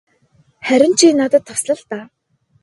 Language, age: Mongolian, 19-29